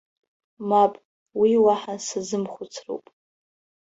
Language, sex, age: Abkhazian, female, under 19